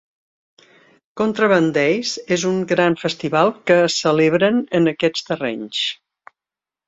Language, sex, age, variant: Catalan, female, 70-79, Central